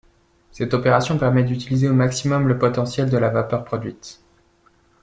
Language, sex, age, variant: French, male, 19-29, Français de métropole